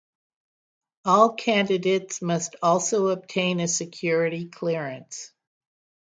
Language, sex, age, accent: English, female, 60-69, United States English